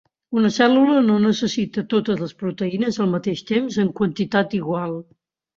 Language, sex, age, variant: Catalan, female, 70-79, Central